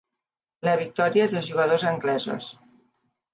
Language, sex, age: Catalan, female, 50-59